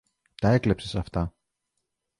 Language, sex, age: Greek, male, 40-49